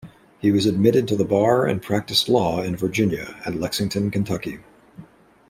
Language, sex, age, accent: English, male, 30-39, United States English